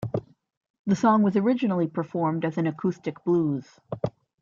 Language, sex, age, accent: English, female, 30-39, United States English